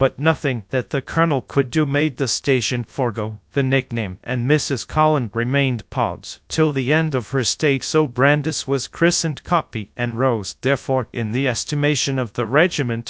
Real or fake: fake